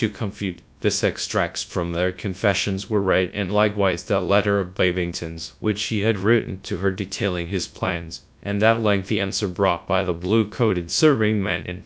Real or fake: fake